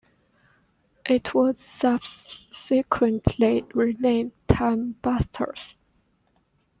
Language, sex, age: English, female, 19-29